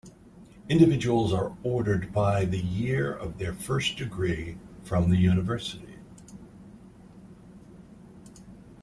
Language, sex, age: English, male, 50-59